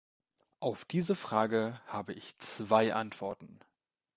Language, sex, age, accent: German, male, 19-29, Deutschland Deutsch